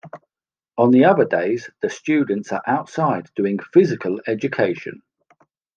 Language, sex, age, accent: English, male, 40-49, England English